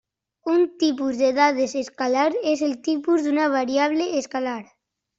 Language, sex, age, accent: Catalan, female, 40-49, valencià